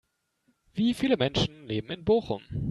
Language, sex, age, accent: German, male, 19-29, Deutschland Deutsch